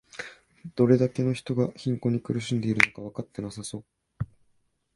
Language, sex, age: Japanese, male, 19-29